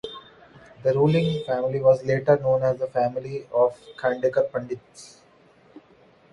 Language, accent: English, India and South Asia (India, Pakistan, Sri Lanka)